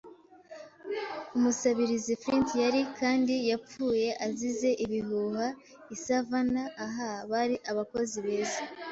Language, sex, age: Kinyarwanda, female, 19-29